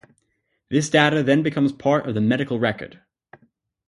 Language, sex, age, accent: English, male, 19-29, United States English